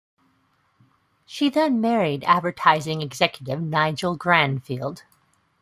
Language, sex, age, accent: English, female, 40-49, United States English